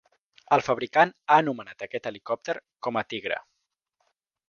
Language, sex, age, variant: Catalan, male, under 19, Central